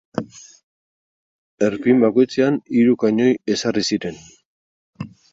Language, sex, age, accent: Basque, male, 60-69, Mendebalekoa (Araba, Bizkaia, Gipuzkoako mendebaleko herri batzuk)